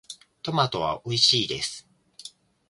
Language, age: Japanese, 19-29